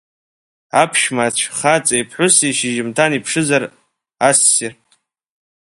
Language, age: Abkhazian, under 19